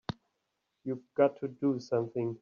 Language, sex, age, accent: English, male, 30-39, United States English